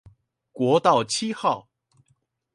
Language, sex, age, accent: Chinese, male, 19-29, 出生地：臺北市